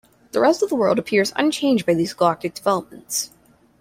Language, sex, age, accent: English, female, under 19, United States English